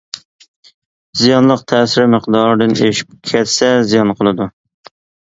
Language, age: Uyghur, 30-39